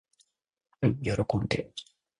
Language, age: Japanese, 30-39